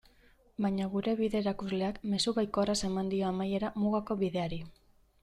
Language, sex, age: Basque, female, 30-39